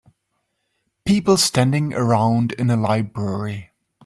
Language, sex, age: English, male, 30-39